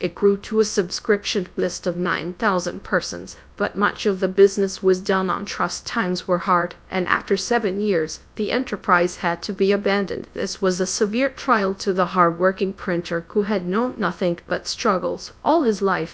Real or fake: fake